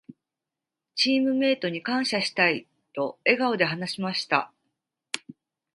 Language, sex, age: Japanese, female, 30-39